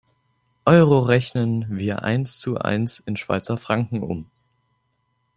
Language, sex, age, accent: German, male, 19-29, Deutschland Deutsch